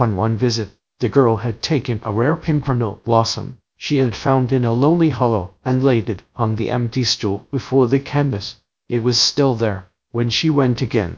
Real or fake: fake